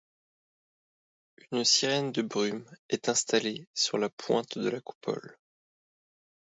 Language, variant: French, Français de métropole